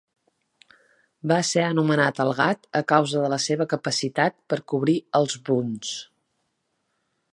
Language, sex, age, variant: Catalan, female, 40-49, Central